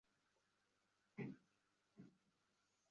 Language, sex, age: Bengali, male, 19-29